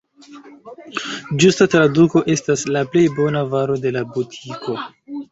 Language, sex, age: Esperanto, male, 19-29